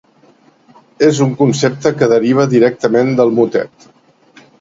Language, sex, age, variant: Catalan, male, 60-69, Central